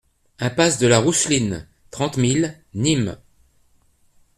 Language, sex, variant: French, male, Français de métropole